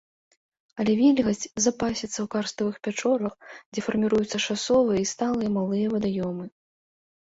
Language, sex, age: Belarusian, female, 30-39